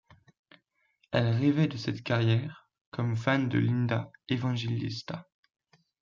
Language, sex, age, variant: French, male, under 19, Français de métropole